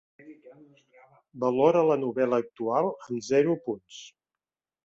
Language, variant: Catalan, Central